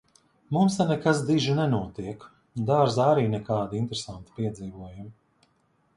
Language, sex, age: Latvian, male, 40-49